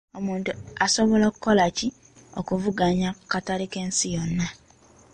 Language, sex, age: Ganda, male, 19-29